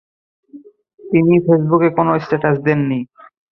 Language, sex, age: Bengali, male, under 19